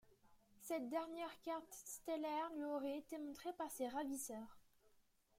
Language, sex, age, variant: French, female, under 19, Français de métropole